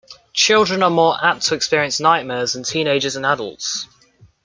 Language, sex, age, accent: English, male, under 19, England English